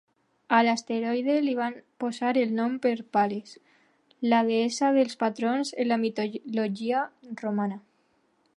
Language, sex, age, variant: Catalan, female, under 19, Alacantí